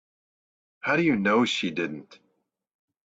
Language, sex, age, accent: English, male, 40-49, United States English